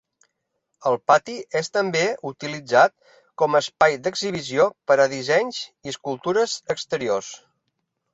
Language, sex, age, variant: Catalan, male, 40-49, Central